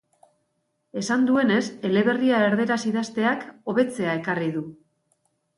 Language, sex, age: Basque, female, 40-49